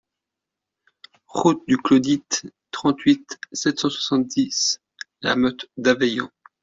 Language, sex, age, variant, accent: French, male, 30-39, Français d'Europe, Français de Suisse